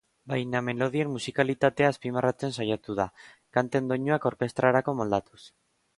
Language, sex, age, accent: Basque, male, 19-29, Erdialdekoa edo Nafarra (Gipuzkoa, Nafarroa)